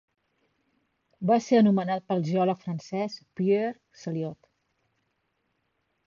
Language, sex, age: Catalan, female, 50-59